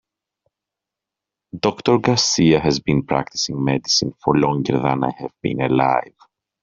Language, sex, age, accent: English, male, 30-39, England English